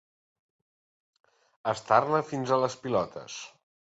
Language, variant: Catalan, Central